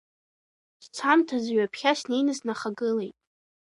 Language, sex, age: Abkhazian, female, 19-29